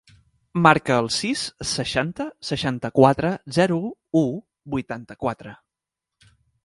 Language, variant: Catalan, Central